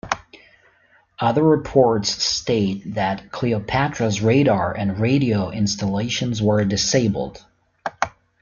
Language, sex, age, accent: English, male, 40-49, United States English